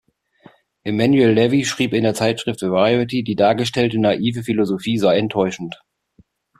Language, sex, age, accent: German, male, 30-39, Deutschland Deutsch